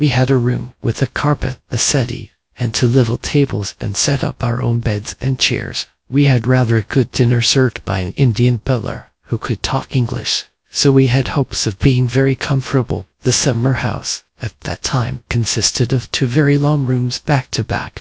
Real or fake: fake